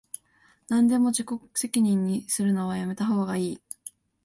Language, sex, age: Japanese, female, under 19